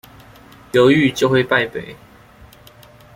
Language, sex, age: Chinese, male, 19-29